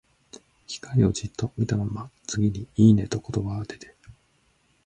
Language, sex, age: Japanese, male, 30-39